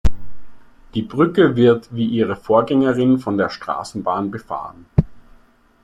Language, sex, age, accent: German, male, 30-39, Österreichisches Deutsch